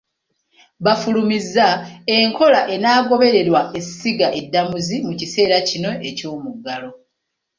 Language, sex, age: Ganda, female, 30-39